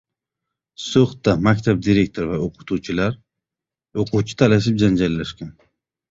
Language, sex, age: Uzbek, male, 30-39